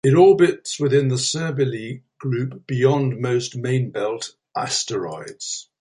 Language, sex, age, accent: English, male, 70-79, England English